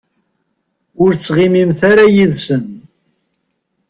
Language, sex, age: Kabyle, male, 50-59